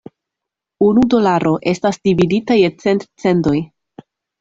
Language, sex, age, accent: Esperanto, female, 19-29, Internacia